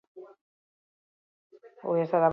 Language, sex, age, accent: Basque, female, 40-49, Mendebalekoa (Araba, Bizkaia, Gipuzkoako mendebaleko herri batzuk)